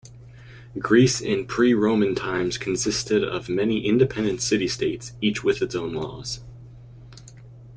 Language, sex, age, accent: English, male, under 19, United States English